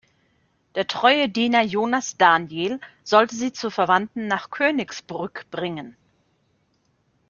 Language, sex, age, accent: German, female, 30-39, Deutschland Deutsch